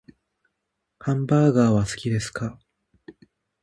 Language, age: Japanese, 19-29